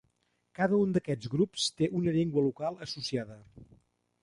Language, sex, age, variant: Catalan, male, 50-59, Central